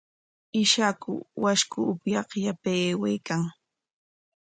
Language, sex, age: Corongo Ancash Quechua, female, 30-39